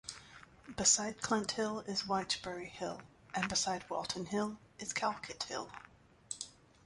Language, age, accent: English, 30-39, United States English